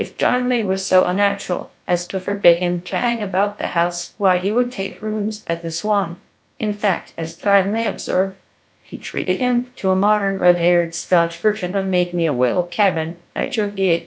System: TTS, GlowTTS